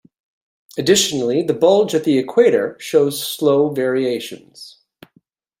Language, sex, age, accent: English, male, 40-49, United States English